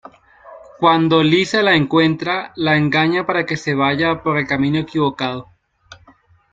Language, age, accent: Spanish, 19-29, América central